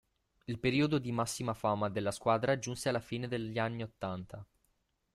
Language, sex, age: Italian, male, under 19